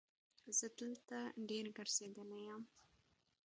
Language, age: Pashto, under 19